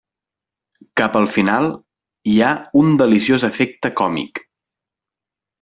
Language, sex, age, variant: Catalan, male, 19-29, Central